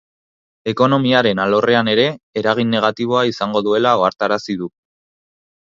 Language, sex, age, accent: Basque, male, 19-29, Erdialdekoa edo Nafarra (Gipuzkoa, Nafarroa)